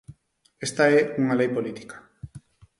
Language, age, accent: Galician, 30-39, Neofalante